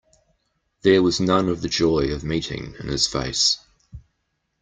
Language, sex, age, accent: English, male, 40-49, New Zealand English